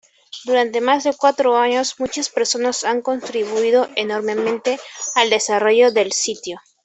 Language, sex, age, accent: Spanish, female, 19-29, España: Norte peninsular (Asturias, Castilla y León, Cantabria, País Vasco, Navarra, Aragón, La Rioja, Guadalajara, Cuenca)